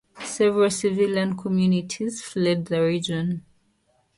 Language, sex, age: English, female, 30-39